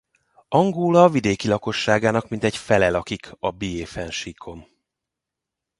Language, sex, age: Hungarian, male, 40-49